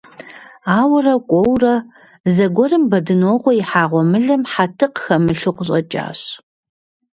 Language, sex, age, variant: Kabardian, female, 40-49, Адыгэбзэ (Къэбэрдей, Кирил, Урысей)